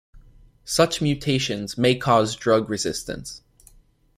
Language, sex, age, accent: English, male, under 19, United States English